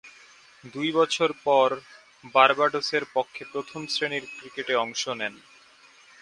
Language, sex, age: Bengali, male, 19-29